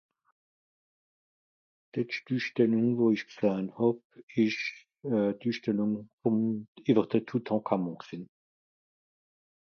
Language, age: Swiss German, 60-69